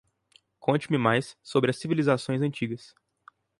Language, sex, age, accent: Portuguese, male, 19-29, Mineiro